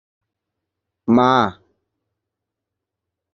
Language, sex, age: Odia, male, under 19